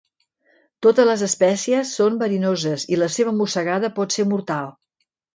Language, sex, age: Catalan, female, 60-69